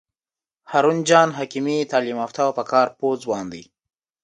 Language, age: Pashto, 19-29